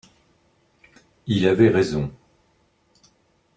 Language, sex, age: French, male, 60-69